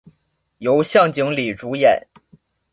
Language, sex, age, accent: Chinese, male, 19-29, 出生地：黑龙江省